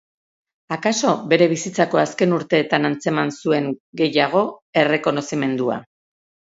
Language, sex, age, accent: Basque, female, 50-59, Erdialdekoa edo Nafarra (Gipuzkoa, Nafarroa)